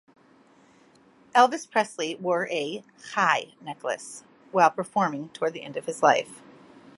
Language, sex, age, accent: English, female, 40-49, United States English